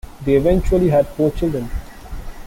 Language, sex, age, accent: English, male, 19-29, India and South Asia (India, Pakistan, Sri Lanka)